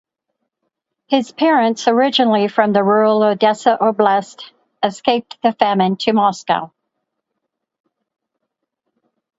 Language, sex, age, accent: English, female, 60-69, United States English